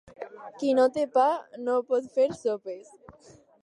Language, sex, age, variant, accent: Catalan, female, under 19, Alacantí, valencià